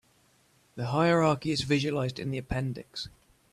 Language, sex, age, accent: English, male, 50-59, England English